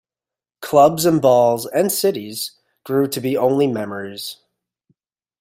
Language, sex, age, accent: English, male, 30-39, United States English